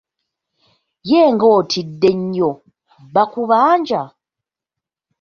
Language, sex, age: Ganda, female, 19-29